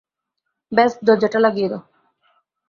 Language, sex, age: Bengali, female, 19-29